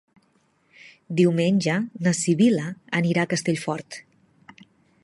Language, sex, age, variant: Catalan, female, 30-39, Central